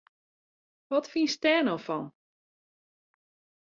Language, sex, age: Western Frisian, female, 40-49